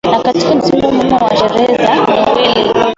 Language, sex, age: Swahili, female, 19-29